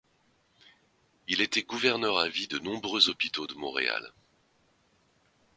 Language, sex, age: French, male, 50-59